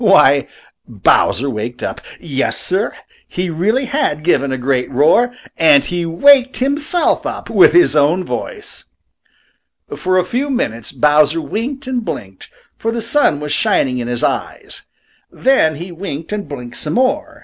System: none